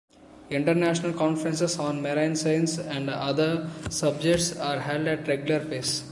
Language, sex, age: English, male, 19-29